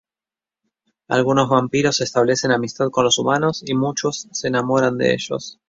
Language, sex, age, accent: Spanish, male, 19-29, Rioplatense: Argentina, Uruguay, este de Bolivia, Paraguay